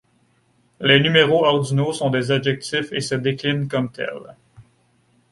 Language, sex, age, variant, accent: French, male, 19-29, Français d'Amérique du Nord, Français du Canada